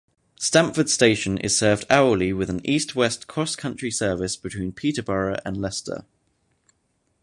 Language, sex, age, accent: English, male, 19-29, England English